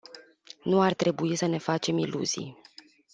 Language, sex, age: Romanian, female, 19-29